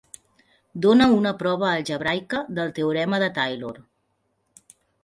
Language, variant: Catalan, Central